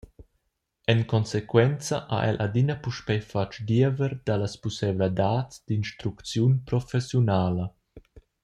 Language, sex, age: Romansh, male, 19-29